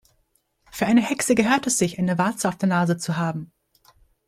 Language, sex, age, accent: German, female, under 19, Deutschland Deutsch